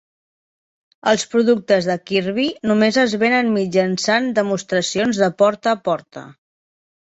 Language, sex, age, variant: Catalan, female, 30-39, Septentrional